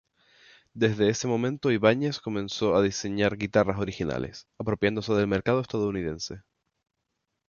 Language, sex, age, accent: Spanish, male, 19-29, España: Islas Canarias